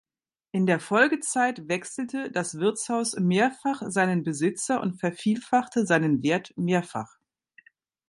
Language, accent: German, Deutschland Deutsch